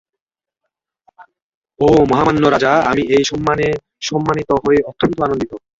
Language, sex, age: Bengali, male, 19-29